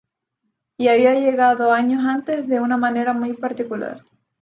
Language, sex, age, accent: Spanish, female, 19-29, España: Islas Canarias